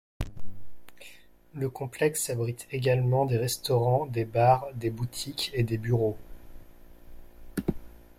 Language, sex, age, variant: French, male, 19-29, Français de métropole